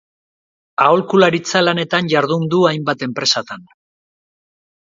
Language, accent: Basque, Erdialdekoa edo Nafarra (Gipuzkoa, Nafarroa)